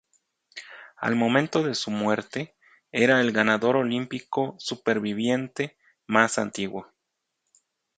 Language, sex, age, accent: Spanish, male, 40-49, México